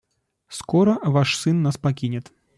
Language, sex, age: Russian, male, 30-39